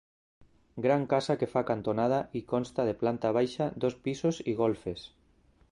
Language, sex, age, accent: Catalan, male, 40-49, valencià